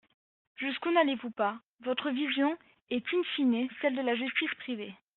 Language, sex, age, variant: French, male, 19-29, Français de métropole